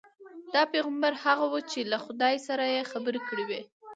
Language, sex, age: Pashto, female, under 19